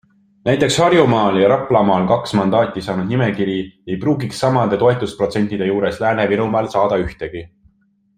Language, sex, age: Estonian, male, 19-29